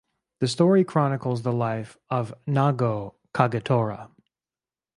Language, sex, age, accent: English, male, 30-39, Canadian English